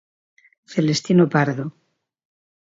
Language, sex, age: Galician, female, 60-69